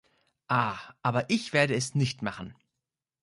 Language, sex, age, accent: German, male, 19-29, Deutschland Deutsch